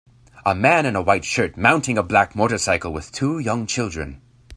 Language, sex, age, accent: English, male, 19-29, United States English